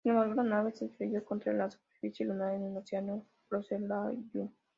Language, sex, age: Spanish, female, 19-29